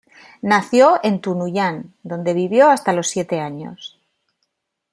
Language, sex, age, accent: Spanish, female, 40-49, España: Norte peninsular (Asturias, Castilla y León, Cantabria, País Vasco, Navarra, Aragón, La Rioja, Guadalajara, Cuenca)